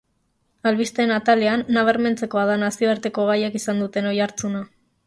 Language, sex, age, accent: Basque, female, 19-29, Mendebalekoa (Araba, Bizkaia, Gipuzkoako mendebaleko herri batzuk)